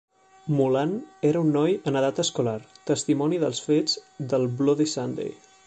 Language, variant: Catalan, Central